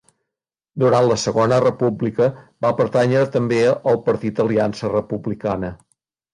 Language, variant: Catalan, Nord-Occidental